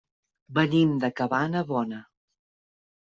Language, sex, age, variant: Catalan, female, 40-49, Central